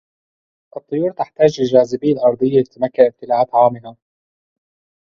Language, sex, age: Arabic, male, 19-29